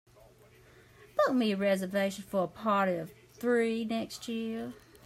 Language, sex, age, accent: English, female, 30-39, United States English